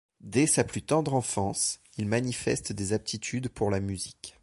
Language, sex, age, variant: French, male, 30-39, Français de métropole